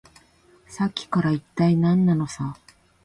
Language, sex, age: Japanese, female, 50-59